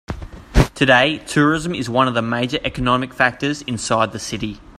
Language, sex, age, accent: English, male, 19-29, Australian English